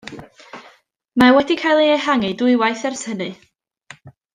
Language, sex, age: Welsh, female, 19-29